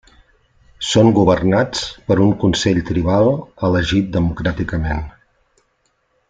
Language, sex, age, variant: Catalan, male, 60-69, Central